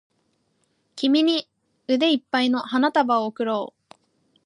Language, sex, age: Japanese, female, 19-29